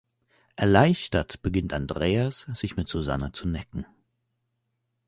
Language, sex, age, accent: German, male, 19-29, Deutschland Deutsch